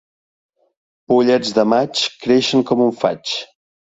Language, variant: Catalan, Central